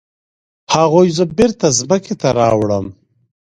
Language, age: Pashto, 30-39